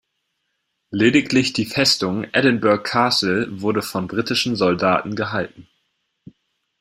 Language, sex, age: German, male, 19-29